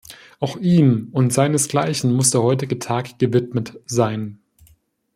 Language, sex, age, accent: German, male, 19-29, Deutschland Deutsch